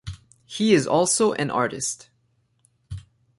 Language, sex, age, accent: English, male, 19-29, Canadian English